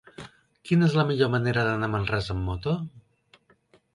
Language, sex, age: Catalan, male, 40-49